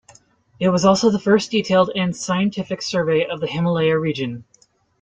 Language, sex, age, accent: English, male, 19-29, United States English